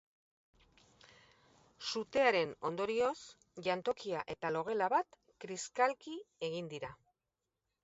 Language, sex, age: Basque, female, 50-59